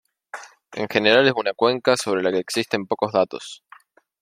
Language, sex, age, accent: Spanish, male, 19-29, Rioplatense: Argentina, Uruguay, este de Bolivia, Paraguay